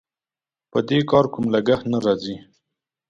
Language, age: Pashto, 30-39